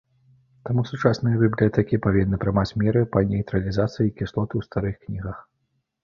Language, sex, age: Belarusian, male, 30-39